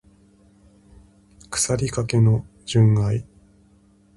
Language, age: Japanese, 19-29